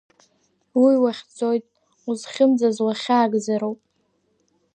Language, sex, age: Abkhazian, female, under 19